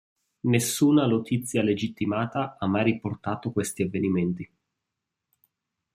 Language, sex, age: Italian, male, 30-39